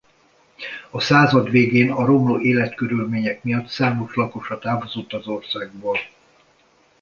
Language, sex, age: Hungarian, male, 60-69